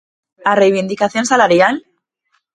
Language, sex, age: Galician, female, 40-49